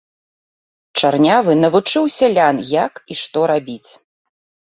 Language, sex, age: Belarusian, female, 40-49